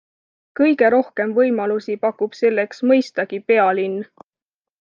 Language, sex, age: Estonian, female, 19-29